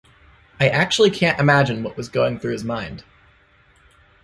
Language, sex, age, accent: English, male, under 19, United States English